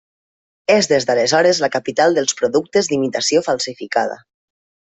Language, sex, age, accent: Catalan, female, 30-39, valencià